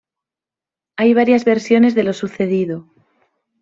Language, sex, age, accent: Spanish, female, 19-29, España: Norte peninsular (Asturias, Castilla y León, Cantabria, País Vasco, Navarra, Aragón, La Rioja, Guadalajara, Cuenca)